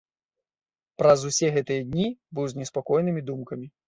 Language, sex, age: Belarusian, male, 30-39